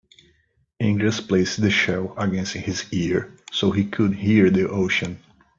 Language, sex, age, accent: English, male, 40-49, United States English